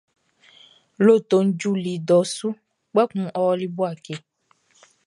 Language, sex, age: Baoulé, female, 19-29